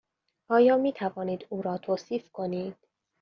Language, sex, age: Persian, female, 19-29